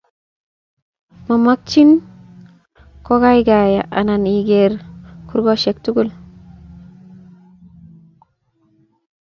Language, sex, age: Kalenjin, female, 19-29